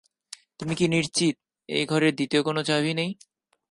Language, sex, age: Bengali, male, 19-29